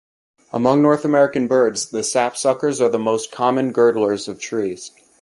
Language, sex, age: English, male, 19-29